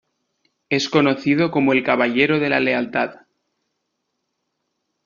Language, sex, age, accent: Spanish, male, 30-39, España: Norte peninsular (Asturias, Castilla y León, Cantabria, País Vasco, Navarra, Aragón, La Rioja, Guadalajara, Cuenca)